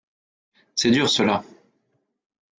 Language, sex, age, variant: French, male, 30-39, Français de métropole